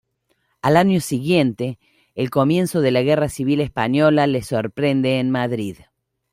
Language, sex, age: Spanish, female, 50-59